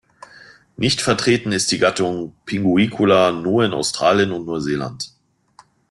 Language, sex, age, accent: German, male, 40-49, Deutschland Deutsch